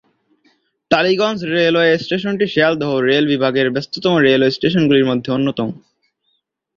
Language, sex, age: Bengali, male, under 19